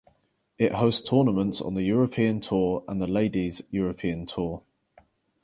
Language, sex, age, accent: English, male, 19-29, England English